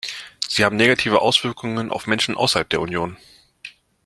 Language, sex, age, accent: German, male, 19-29, Deutschland Deutsch